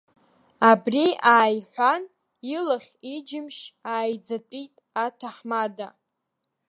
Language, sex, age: Abkhazian, female, under 19